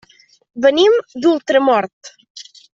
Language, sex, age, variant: Catalan, female, 19-29, Central